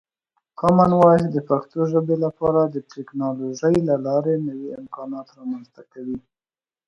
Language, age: Pashto, 30-39